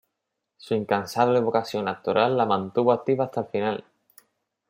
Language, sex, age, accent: Spanish, male, 19-29, España: Sur peninsular (Andalucia, Extremadura, Murcia)